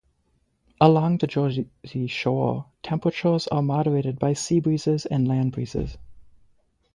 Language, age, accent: English, 19-29, Canadian English